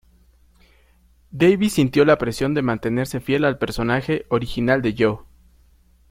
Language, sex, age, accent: Spanish, male, 19-29, México